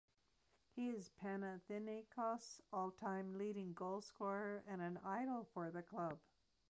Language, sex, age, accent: English, female, 60-69, Canadian English